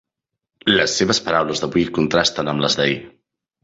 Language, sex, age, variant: Catalan, male, 30-39, Central